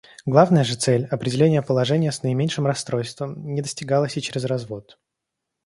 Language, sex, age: Russian, male, 19-29